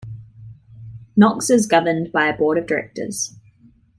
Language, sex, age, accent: English, female, 19-29, New Zealand English